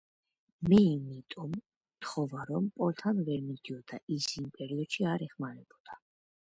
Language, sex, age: Georgian, female, under 19